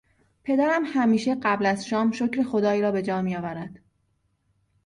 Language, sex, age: Persian, female, 30-39